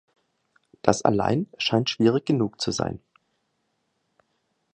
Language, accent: German, Deutschland Deutsch